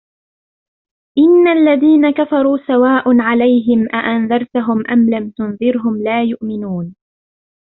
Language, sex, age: Arabic, female, 19-29